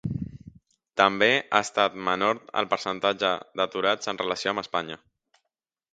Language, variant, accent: Catalan, Central, central